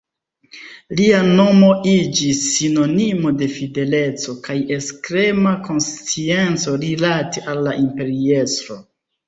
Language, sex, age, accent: Esperanto, male, 30-39, Internacia